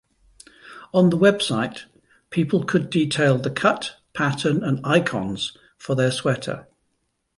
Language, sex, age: English, male, 50-59